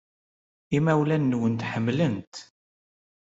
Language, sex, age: Kabyle, male, 30-39